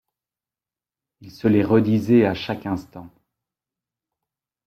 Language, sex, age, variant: French, male, 40-49, Français de métropole